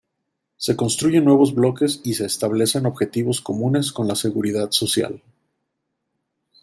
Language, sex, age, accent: Spanish, male, 40-49, México